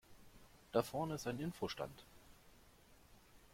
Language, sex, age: German, male, 50-59